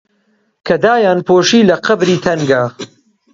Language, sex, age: Central Kurdish, male, 19-29